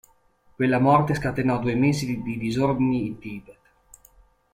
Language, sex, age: Italian, male, 30-39